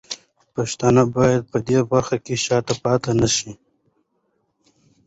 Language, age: Pashto, 19-29